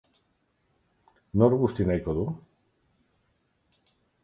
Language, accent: Basque, Erdialdekoa edo Nafarra (Gipuzkoa, Nafarroa)